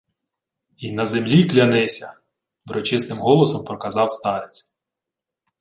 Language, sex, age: Ukrainian, male, 30-39